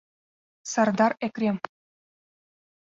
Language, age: Abkhazian, 19-29